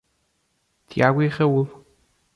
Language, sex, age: Portuguese, male, 19-29